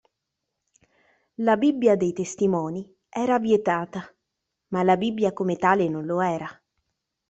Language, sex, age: Italian, female, 30-39